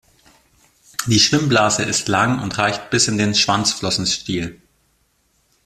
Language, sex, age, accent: German, male, 19-29, Deutschland Deutsch